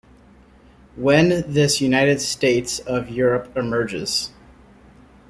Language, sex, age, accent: English, male, 19-29, United States English